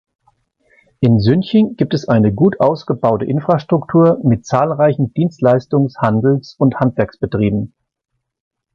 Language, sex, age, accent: German, male, 50-59, Deutschland Deutsch